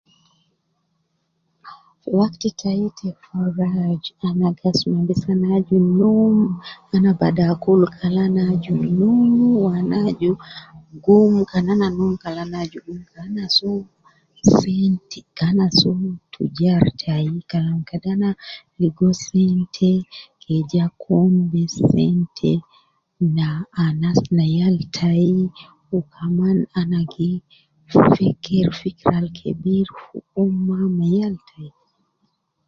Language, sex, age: Nubi, female, 50-59